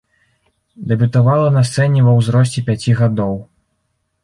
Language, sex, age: Belarusian, male, under 19